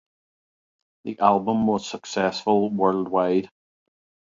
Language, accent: English, Northern Irish